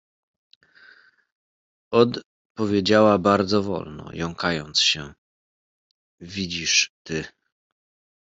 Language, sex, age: Polish, male, 30-39